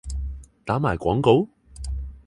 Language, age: Cantonese, 19-29